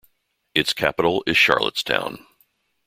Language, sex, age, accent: English, male, 60-69, United States English